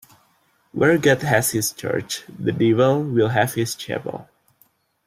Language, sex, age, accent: English, male, 19-29, Malaysian English